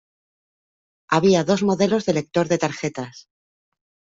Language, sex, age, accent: Spanish, female, 40-49, España: Norte peninsular (Asturias, Castilla y León, Cantabria, País Vasco, Navarra, Aragón, La Rioja, Guadalajara, Cuenca)